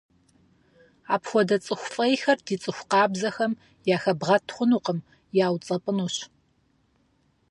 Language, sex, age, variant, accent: Kabardian, female, 30-39, Адыгэбзэ (Къэбэрдей, Кирил, псоми зэдай), Джылэхъстэней (Gilahsteney)